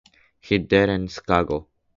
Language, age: English, 19-29